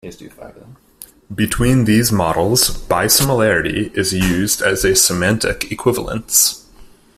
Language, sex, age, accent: English, male, 19-29, United States English